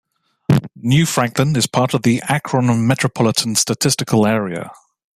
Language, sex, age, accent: English, male, 30-39, England English